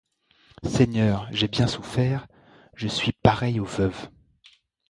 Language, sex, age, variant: French, male, 30-39, Français de métropole